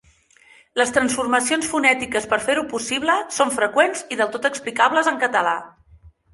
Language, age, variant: Catalan, under 19, Central